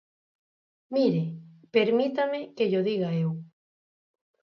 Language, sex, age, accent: Galician, female, 50-59, Normativo (estándar)